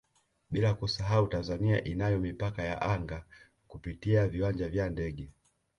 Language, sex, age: Swahili, male, 19-29